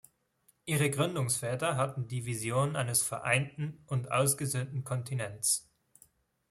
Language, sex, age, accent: German, male, 19-29, Schweizerdeutsch